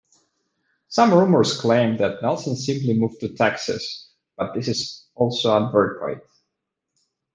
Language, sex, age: English, male, 19-29